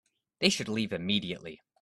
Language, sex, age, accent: English, male, 19-29, United States English